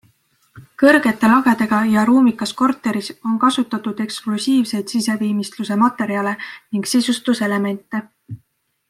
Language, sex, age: Estonian, female, 19-29